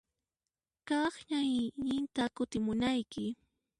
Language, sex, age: Puno Quechua, female, 19-29